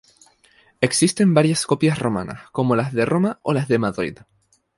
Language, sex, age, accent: Spanish, male, 19-29, España: Islas Canarias